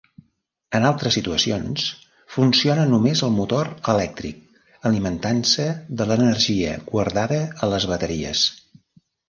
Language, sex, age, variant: Catalan, male, 70-79, Central